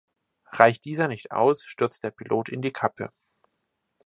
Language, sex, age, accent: German, male, under 19, Deutschland Deutsch